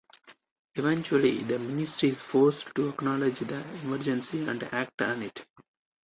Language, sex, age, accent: English, male, 30-39, India and South Asia (India, Pakistan, Sri Lanka)